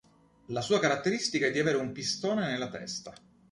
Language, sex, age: Italian, male, 40-49